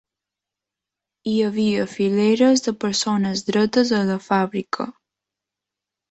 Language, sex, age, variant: Catalan, female, under 19, Balear